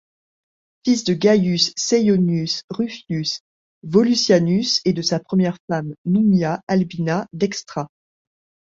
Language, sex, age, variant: French, female, 40-49, Français de métropole